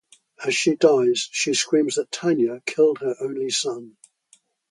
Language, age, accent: English, 80-89, England English